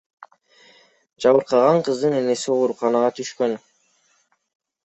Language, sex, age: Kyrgyz, male, under 19